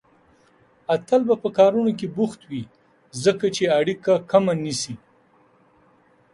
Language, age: Pashto, 50-59